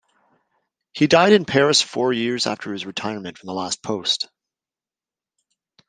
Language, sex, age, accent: English, male, 30-39, Canadian English